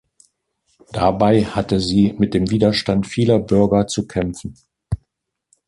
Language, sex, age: German, male, 70-79